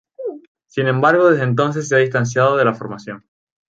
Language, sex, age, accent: Spanish, male, 19-29, España: Islas Canarias